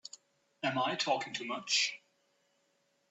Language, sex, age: English, male, 30-39